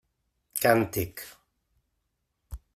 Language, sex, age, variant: Catalan, male, 50-59, Central